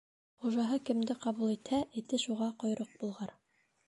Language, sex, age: Bashkir, female, 19-29